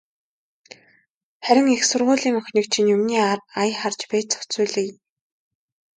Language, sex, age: Mongolian, female, 19-29